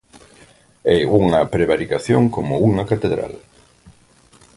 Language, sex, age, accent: Galician, male, 50-59, Normativo (estándar)